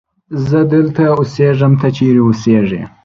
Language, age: Pashto, under 19